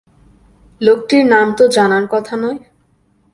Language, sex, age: Bengali, female, 19-29